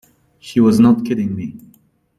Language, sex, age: English, male, 30-39